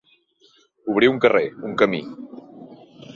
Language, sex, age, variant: Catalan, male, 30-39, Central